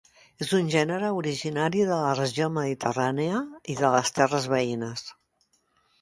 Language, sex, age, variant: Catalan, female, 70-79, Central